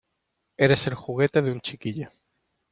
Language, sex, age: Spanish, male, 19-29